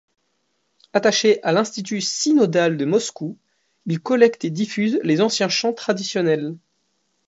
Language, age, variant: French, 19-29, Français de métropole